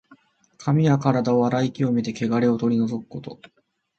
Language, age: Japanese, 30-39